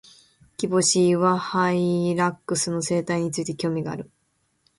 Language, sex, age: Japanese, female, 19-29